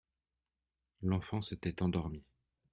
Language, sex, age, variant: French, male, 40-49, Français de métropole